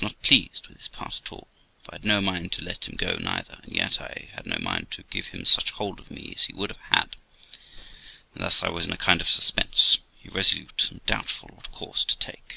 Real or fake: real